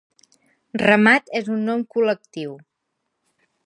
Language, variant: Catalan, Central